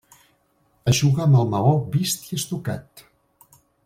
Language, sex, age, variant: Catalan, male, 60-69, Central